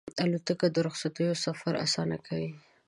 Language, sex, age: Pashto, female, 19-29